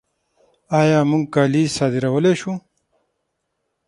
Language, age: Pashto, 40-49